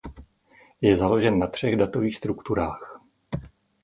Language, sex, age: Czech, male, 50-59